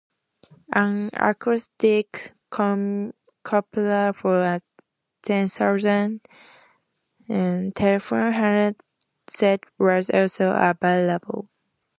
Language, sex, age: English, female, 19-29